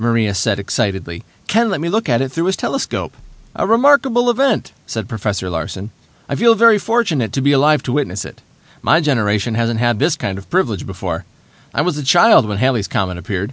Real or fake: real